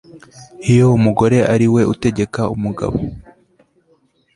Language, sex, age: Kinyarwanda, male, 19-29